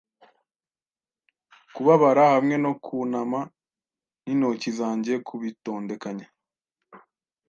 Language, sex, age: Kinyarwanda, male, 19-29